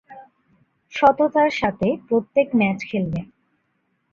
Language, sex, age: Bengali, female, 19-29